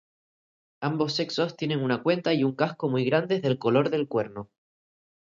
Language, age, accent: Spanish, 19-29, España: Islas Canarias